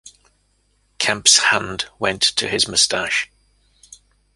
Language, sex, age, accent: English, male, 50-59, England English